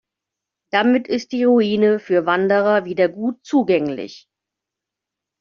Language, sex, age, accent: German, female, 40-49, Deutschland Deutsch